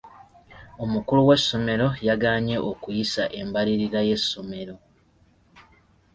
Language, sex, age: Ganda, male, 19-29